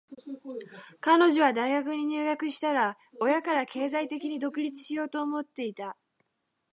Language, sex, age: Japanese, female, 19-29